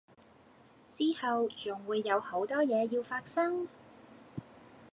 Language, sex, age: Cantonese, female, 30-39